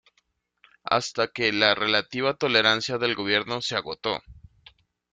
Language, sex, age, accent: Spanish, male, 30-39, Caribe: Cuba, Venezuela, Puerto Rico, República Dominicana, Panamá, Colombia caribeña, México caribeño, Costa del golfo de México